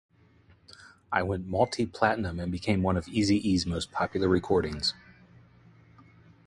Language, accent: English, United States English